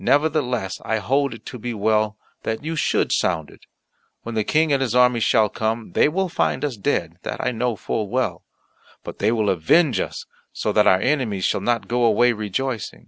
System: none